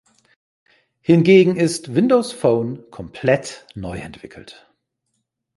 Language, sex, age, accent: German, male, 40-49, Deutschland Deutsch